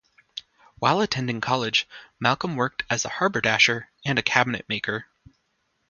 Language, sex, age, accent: English, male, under 19, United States English